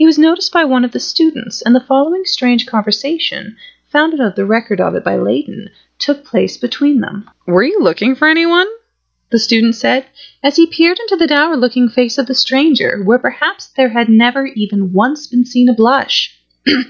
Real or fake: real